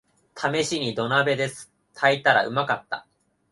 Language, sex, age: Japanese, male, 19-29